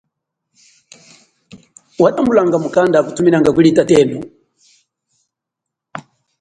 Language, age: Chokwe, 40-49